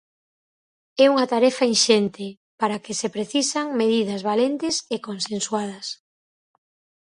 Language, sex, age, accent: Galician, female, 40-49, Normativo (estándar)